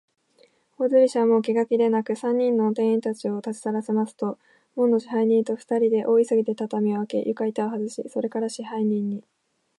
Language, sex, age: Japanese, female, 19-29